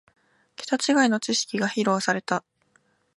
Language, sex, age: Japanese, female, 19-29